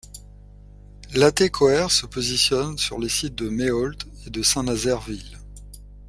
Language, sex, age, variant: French, male, 60-69, Français de métropole